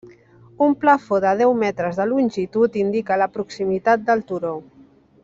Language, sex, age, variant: Catalan, female, 40-49, Central